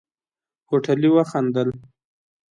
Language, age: Pashto, 19-29